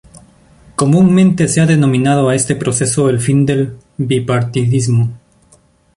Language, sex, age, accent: Spanish, male, 19-29, Andino-Pacífico: Colombia, Perú, Ecuador, oeste de Bolivia y Venezuela andina